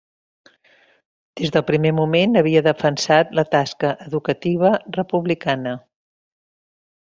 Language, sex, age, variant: Catalan, female, 60-69, Central